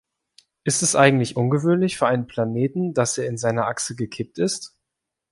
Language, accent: German, Deutschland Deutsch